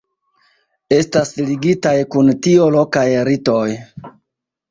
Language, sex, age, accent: Esperanto, male, 30-39, Internacia